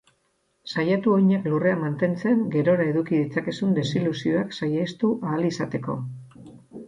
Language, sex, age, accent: Basque, female, 60-69, Erdialdekoa edo Nafarra (Gipuzkoa, Nafarroa)